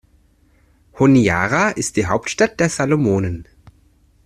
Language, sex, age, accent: German, male, 30-39, Deutschland Deutsch